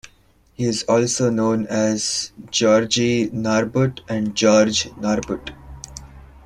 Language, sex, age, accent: English, male, 19-29, India and South Asia (India, Pakistan, Sri Lanka)